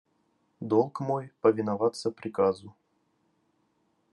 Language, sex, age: Russian, male, 19-29